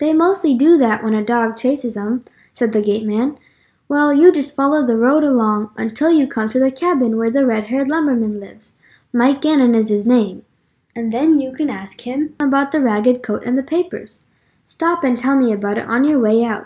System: none